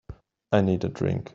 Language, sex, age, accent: English, male, 30-39, United States English